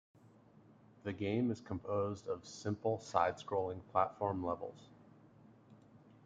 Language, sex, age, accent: English, male, 30-39, United States English